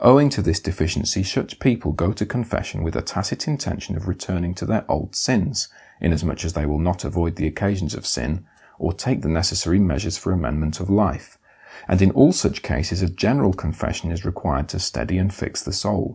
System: none